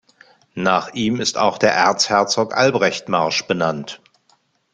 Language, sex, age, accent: German, male, 50-59, Deutschland Deutsch